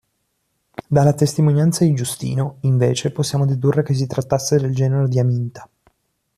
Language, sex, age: Italian, male, 19-29